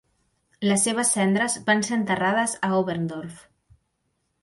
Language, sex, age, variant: Catalan, female, 19-29, Central